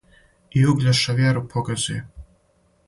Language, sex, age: Serbian, male, 19-29